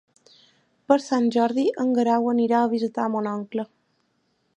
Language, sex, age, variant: Catalan, female, 19-29, Balear